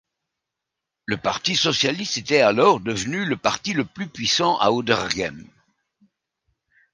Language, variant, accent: French, Français d'Europe, Français de Belgique